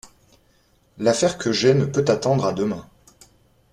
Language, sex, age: French, male, 30-39